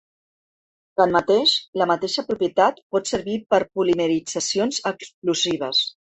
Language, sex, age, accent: Catalan, female, 40-49, Barceloní